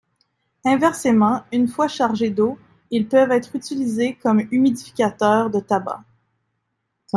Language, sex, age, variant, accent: French, female, 19-29, Français d'Amérique du Nord, Français du Canada